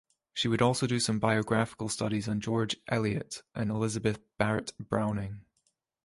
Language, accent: English, Scottish English